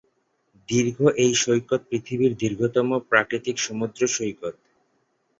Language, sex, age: Bengali, male, 19-29